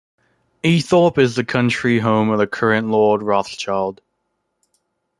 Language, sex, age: English, male, under 19